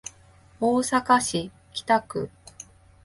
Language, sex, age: Japanese, female, 30-39